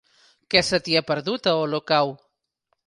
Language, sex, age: Catalan, female, 50-59